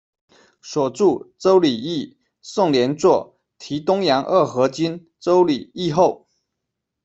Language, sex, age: Chinese, male, 30-39